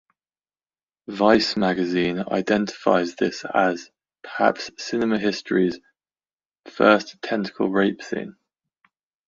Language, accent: English, England English